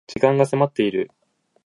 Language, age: Japanese, 19-29